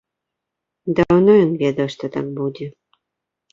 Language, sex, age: Belarusian, female, 30-39